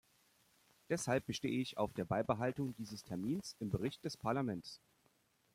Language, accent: German, Deutschland Deutsch